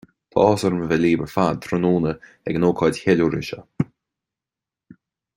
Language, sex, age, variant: Irish, male, 19-29, Gaeilge Chonnacht